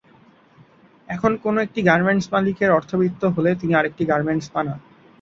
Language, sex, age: Bengali, male, 19-29